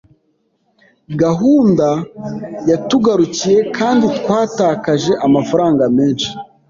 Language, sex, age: Kinyarwanda, male, 19-29